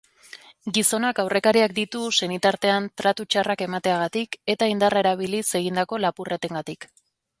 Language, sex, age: Basque, female, 30-39